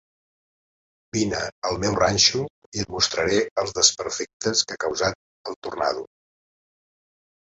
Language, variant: Catalan, Central